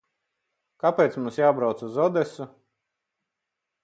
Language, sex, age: Latvian, male, 40-49